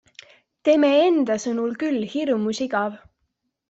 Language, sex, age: Estonian, female, 19-29